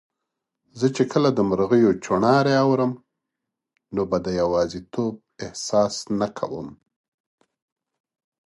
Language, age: Pashto, 40-49